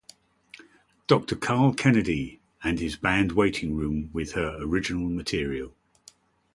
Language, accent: English, England English